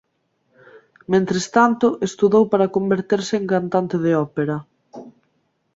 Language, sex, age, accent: Galician, female, 19-29, Central (gheada)